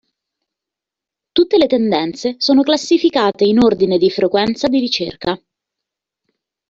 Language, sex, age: Italian, female, 40-49